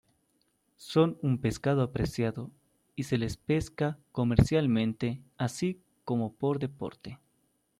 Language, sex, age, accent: Spanish, male, 19-29, Andino-Pacífico: Colombia, Perú, Ecuador, oeste de Bolivia y Venezuela andina